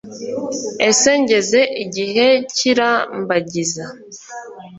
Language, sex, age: Kinyarwanda, female, 19-29